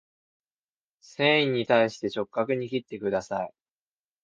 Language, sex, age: Japanese, male, under 19